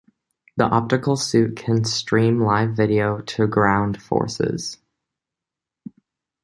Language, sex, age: English, male, under 19